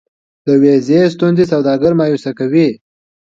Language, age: Pashto, 19-29